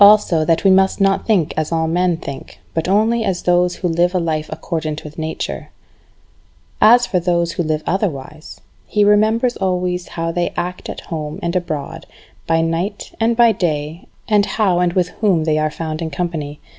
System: none